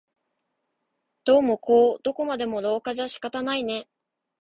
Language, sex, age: Japanese, female, 19-29